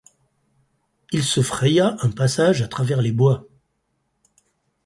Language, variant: French, Français de métropole